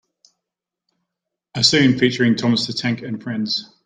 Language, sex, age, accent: English, male, 40-49, Australian English